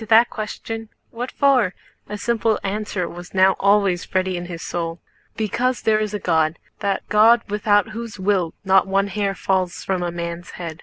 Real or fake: real